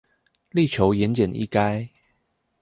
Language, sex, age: Chinese, male, 19-29